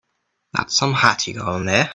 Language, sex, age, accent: English, male, 19-29, England English